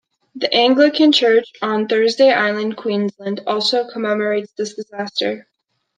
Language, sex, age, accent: English, male, 19-29, United States English